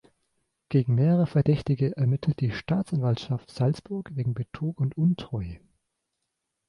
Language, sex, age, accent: German, male, 19-29, Deutschland Deutsch